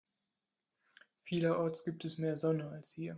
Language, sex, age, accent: German, male, 19-29, Deutschland Deutsch